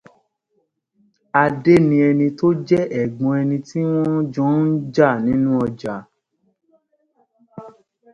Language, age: Yoruba, 30-39